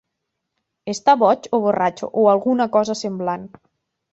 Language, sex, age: Catalan, female, 30-39